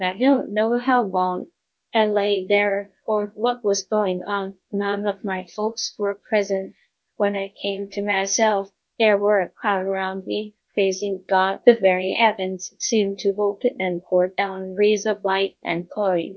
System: TTS, GlowTTS